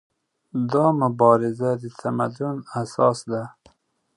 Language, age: Pashto, 40-49